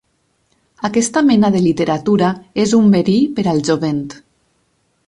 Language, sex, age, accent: Catalan, female, 30-39, valencià meridional